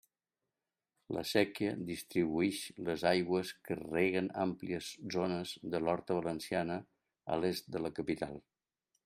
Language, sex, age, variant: Catalan, male, 60-69, Central